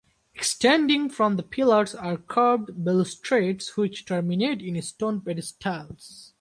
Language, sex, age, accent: English, male, 19-29, India and South Asia (India, Pakistan, Sri Lanka)